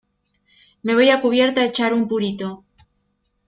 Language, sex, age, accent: Spanish, female, 40-49, Rioplatense: Argentina, Uruguay, este de Bolivia, Paraguay